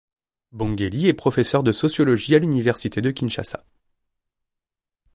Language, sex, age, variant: French, male, 30-39, Français de métropole